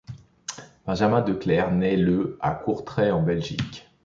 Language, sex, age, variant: French, male, 40-49, Français de métropole